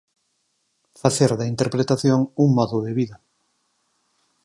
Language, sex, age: Galician, male, 50-59